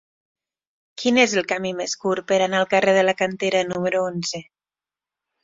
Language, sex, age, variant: Catalan, female, 40-49, Nord-Occidental